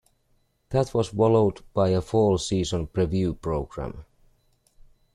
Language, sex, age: English, male, 30-39